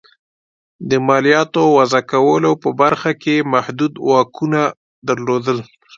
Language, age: Pashto, 19-29